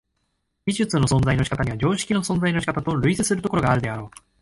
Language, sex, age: Japanese, male, 19-29